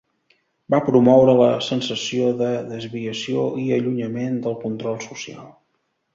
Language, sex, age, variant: Catalan, male, 30-39, Central